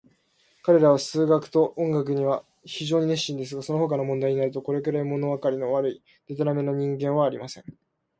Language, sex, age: Japanese, male, 19-29